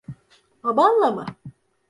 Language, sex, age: Turkish, female, 50-59